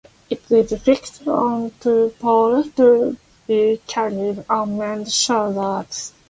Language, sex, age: English, female, 30-39